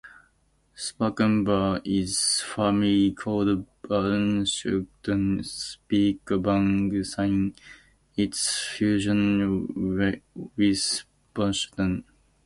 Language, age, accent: English, 19-29, United States English